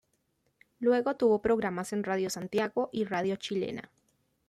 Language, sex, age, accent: Spanish, female, 19-29, Caribe: Cuba, Venezuela, Puerto Rico, República Dominicana, Panamá, Colombia caribeña, México caribeño, Costa del golfo de México